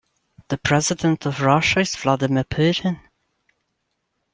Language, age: English, 19-29